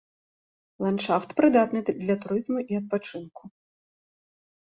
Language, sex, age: Belarusian, female, 30-39